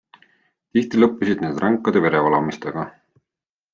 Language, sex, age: Estonian, male, 40-49